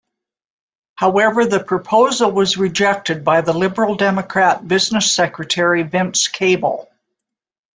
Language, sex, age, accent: English, female, 60-69, Canadian English